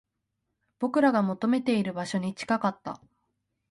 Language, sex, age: Japanese, female, under 19